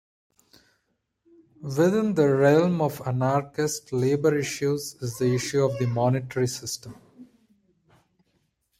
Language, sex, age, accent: English, male, 30-39, India and South Asia (India, Pakistan, Sri Lanka)